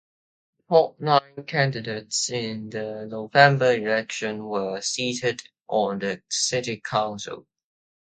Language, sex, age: English, male, under 19